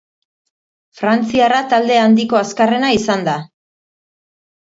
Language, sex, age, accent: Basque, female, 40-49, Mendebalekoa (Araba, Bizkaia, Gipuzkoako mendebaleko herri batzuk)